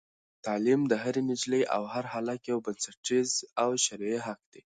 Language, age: Pashto, under 19